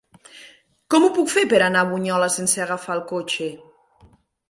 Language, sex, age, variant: Catalan, female, 40-49, Nord-Occidental